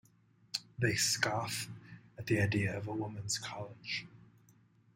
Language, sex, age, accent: English, male, 50-59, United States English